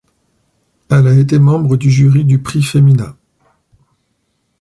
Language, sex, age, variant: French, male, 40-49, Français de métropole